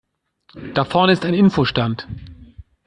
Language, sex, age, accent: German, male, 30-39, Deutschland Deutsch